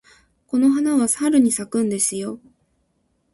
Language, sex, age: Japanese, female, 19-29